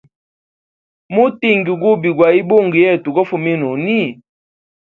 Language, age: Hemba, 19-29